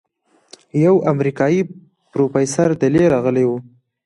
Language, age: Pashto, 19-29